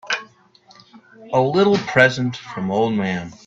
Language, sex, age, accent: English, male, under 19, United States English